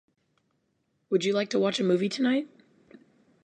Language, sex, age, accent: English, female, 19-29, United States English